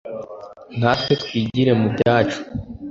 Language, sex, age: Kinyarwanda, male, under 19